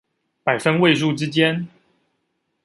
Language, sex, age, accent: Chinese, male, 19-29, 出生地：臺北市